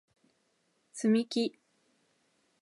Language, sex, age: Japanese, female, 19-29